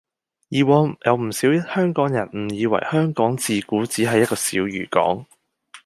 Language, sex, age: Cantonese, male, 19-29